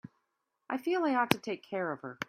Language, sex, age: English, female, 40-49